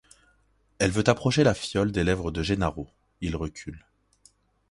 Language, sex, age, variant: French, male, 19-29, Français de métropole